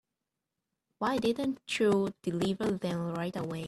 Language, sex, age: English, female, 19-29